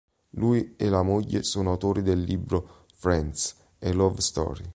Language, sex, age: Italian, male, 30-39